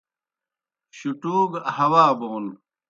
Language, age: Kohistani Shina, 60-69